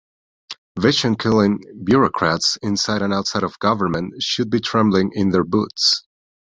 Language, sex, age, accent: English, male, 30-39, United States English